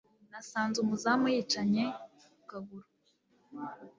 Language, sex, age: Kinyarwanda, female, 19-29